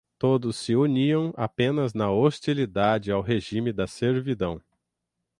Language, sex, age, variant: Portuguese, male, 30-39, Portuguese (Brasil)